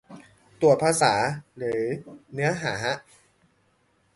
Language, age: Thai, 19-29